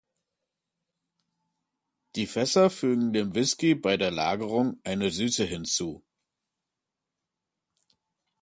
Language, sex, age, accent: German, male, 30-39, Deutschland Deutsch